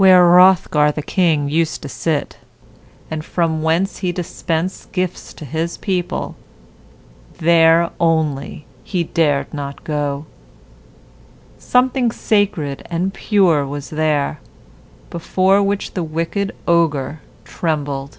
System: none